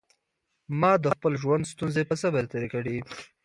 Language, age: Pashto, 19-29